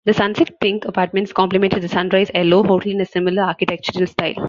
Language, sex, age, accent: English, female, 19-29, India and South Asia (India, Pakistan, Sri Lanka)